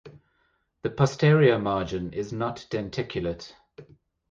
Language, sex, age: English, male, 50-59